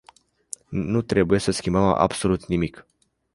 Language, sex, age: Romanian, male, 19-29